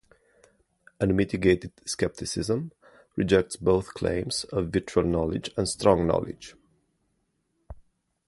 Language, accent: English, United States English